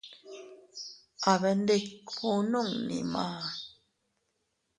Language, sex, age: Teutila Cuicatec, female, 30-39